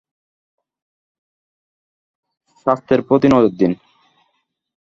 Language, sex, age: Bengali, male, 19-29